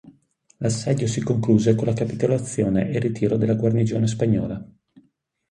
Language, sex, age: Italian, male, 40-49